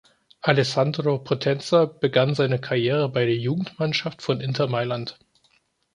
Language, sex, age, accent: German, male, 19-29, Deutschland Deutsch